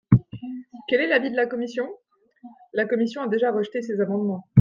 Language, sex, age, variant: French, female, 19-29, Français de métropole